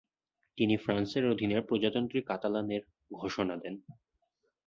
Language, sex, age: Bengali, male, 19-29